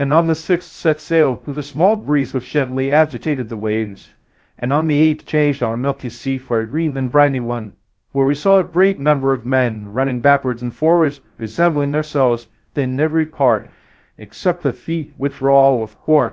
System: TTS, VITS